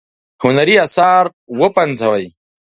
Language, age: Pashto, 30-39